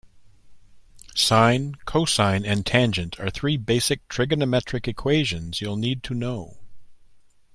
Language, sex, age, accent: English, male, 50-59, Canadian English